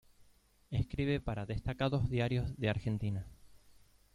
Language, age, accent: Spanish, 30-39, Rioplatense: Argentina, Uruguay, este de Bolivia, Paraguay